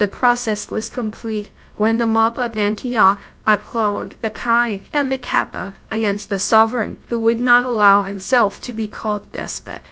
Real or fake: fake